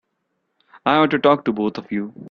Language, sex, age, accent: English, male, 19-29, India and South Asia (India, Pakistan, Sri Lanka)